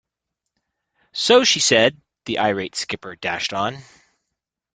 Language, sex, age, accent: English, male, 40-49, United States English